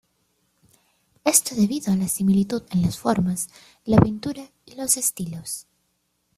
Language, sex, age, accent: Spanish, female, 19-29, América central